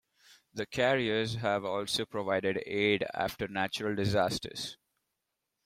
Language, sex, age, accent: English, male, 19-29, India and South Asia (India, Pakistan, Sri Lanka)